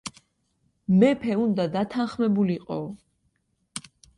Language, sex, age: Georgian, female, 19-29